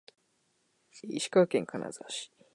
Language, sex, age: Japanese, male, 19-29